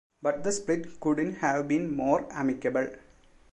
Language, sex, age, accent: English, male, 19-29, India and South Asia (India, Pakistan, Sri Lanka)